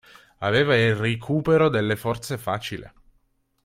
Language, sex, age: Italian, male, 19-29